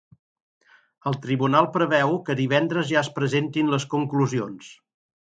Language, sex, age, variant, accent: Catalan, male, 60-69, Central, central